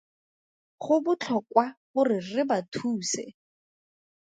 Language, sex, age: Tswana, female, 30-39